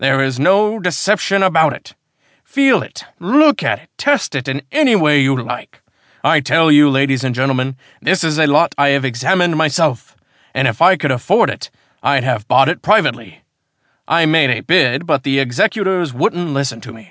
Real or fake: real